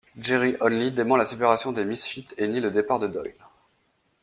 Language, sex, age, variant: French, male, 19-29, Français de métropole